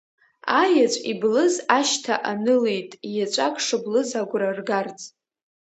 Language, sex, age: Abkhazian, female, under 19